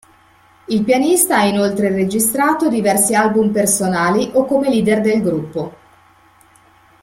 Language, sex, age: Italian, female, 50-59